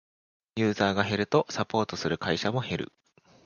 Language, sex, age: Japanese, male, 19-29